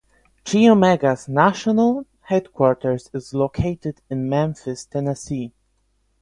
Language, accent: English, Slavic; polish